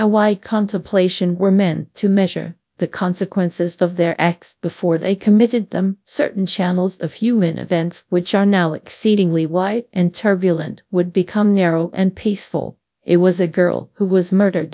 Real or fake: fake